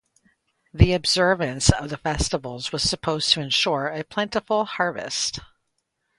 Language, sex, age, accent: English, female, 50-59, United States English